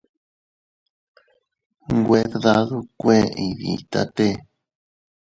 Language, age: Teutila Cuicatec, 30-39